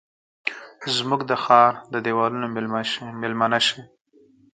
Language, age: Pashto, 30-39